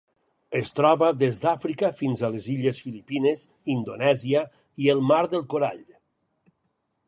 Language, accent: Catalan, valencià